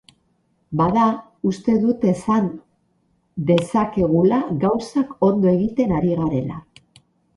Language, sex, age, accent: Basque, female, 50-59, Mendebalekoa (Araba, Bizkaia, Gipuzkoako mendebaleko herri batzuk)